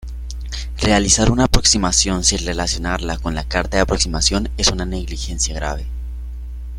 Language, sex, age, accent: Spanish, male, 19-29, Andino-Pacífico: Colombia, Perú, Ecuador, oeste de Bolivia y Venezuela andina